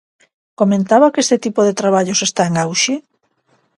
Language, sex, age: Galician, female, 50-59